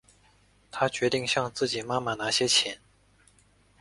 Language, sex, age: Chinese, male, 19-29